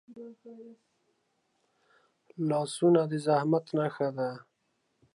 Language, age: Pashto, 30-39